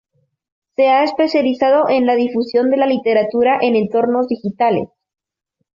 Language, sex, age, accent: Spanish, female, under 19, América central